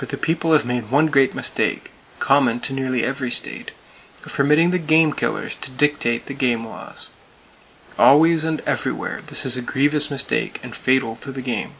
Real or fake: real